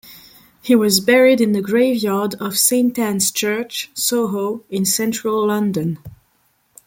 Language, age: English, 19-29